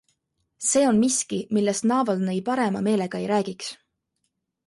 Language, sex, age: Estonian, female, 19-29